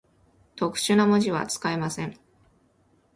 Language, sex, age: Japanese, female, 19-29